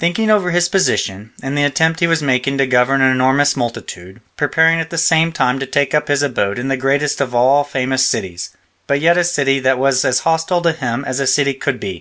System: none